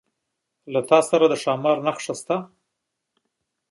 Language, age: Pashto, 40-49